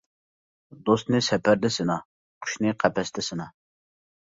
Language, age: Uyghur, 19-29